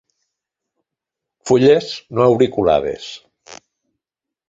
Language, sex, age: Catalan, male, 50-59